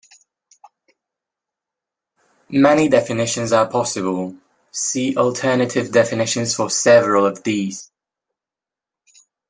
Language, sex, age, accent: English, male, under 19, England English